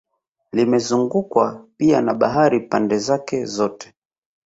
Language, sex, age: Swahili, male, 30-39